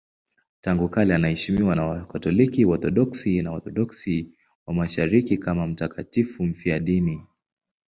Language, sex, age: Swahili, male, 19-29